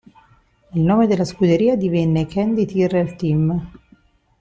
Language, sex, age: Italian, female, 50-59